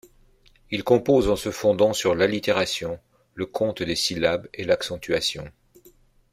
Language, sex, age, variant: French, male, 50-59, Français de métropole